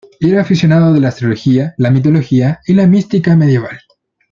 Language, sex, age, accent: Spanish, male, 19-29, Chileno: Chile, Cuyo